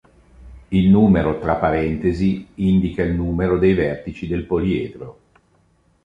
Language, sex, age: Italian, male, 60-69